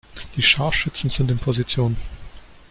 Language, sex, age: German, male, 19-29